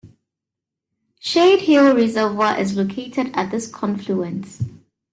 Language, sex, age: English, female, 30-39